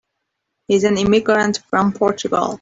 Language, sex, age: English, female, 19-29